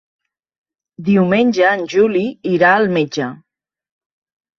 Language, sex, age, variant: Catalan, female, 50-59, Central